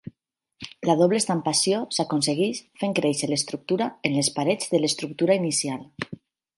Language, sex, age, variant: Catalan, female, 40-49, Nord-Occidental